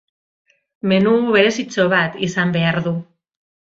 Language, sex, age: Basque, female, 40-49